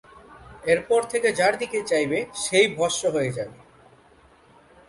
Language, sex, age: Bengali, male, 19-29